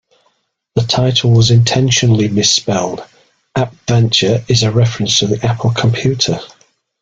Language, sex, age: English, male, 60-69